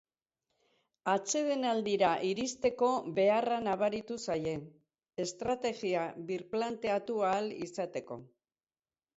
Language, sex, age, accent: Basque, female, 70-79, Erdialdekoa edo Nafarra (Gipuzkoa, Nafarroa)